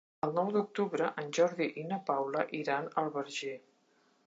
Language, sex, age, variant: Catalan, female, 60-69, Central